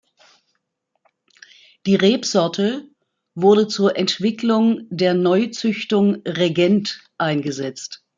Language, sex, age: German, female, 50-59